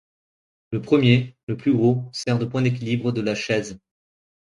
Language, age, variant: French, 30-39, Français de métropole